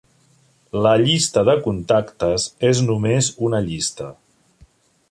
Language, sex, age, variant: Catalan, male, 50-59, Central